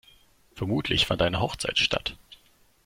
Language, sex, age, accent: German, male, 19-29, Deutschland Deutsch